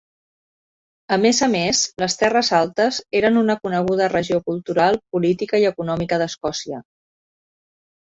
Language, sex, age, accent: Catalan, female, 50-59, Català central